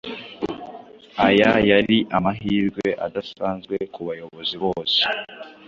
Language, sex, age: Kinyarwanda, male, under 19